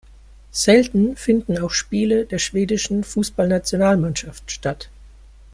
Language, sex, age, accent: German, male, 19-29, Deutschland Deutsch